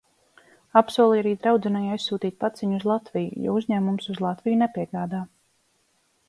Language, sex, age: Latvian, female, 30-39